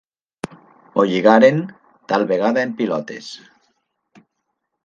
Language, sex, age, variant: Catalan, male, 40-49, Nord-Occidental